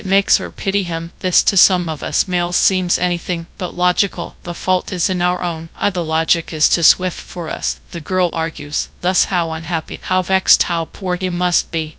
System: TTS, GradTTS